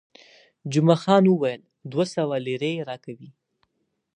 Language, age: Pashto, under 19